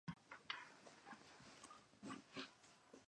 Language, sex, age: English, female, under 19